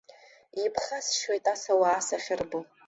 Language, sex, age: Abkhazian, female, 40-49